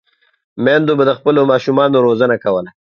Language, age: Pashto, 30-39